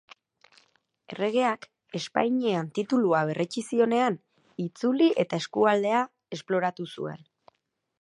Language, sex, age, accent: Basque, female, 30-39, Erdialdekoa edo Nafarra (Gipuzkoa, Nafarroa)